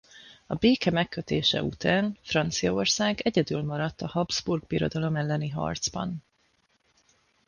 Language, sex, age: Hungarian, female, 30-39